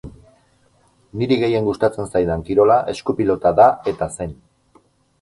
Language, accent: Basque, Erdialdekoa edo Nafarra (Gipuzkoa, Nafarroa)